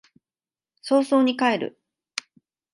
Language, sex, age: Japanese, female, 40-49